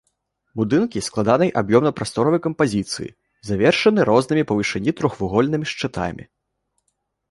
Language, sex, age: Belarusian, male, under 19